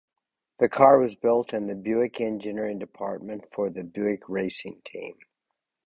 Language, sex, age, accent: English, male, 70-79, United States English